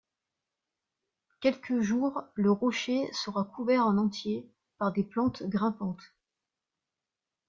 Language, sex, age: French, female, 30-39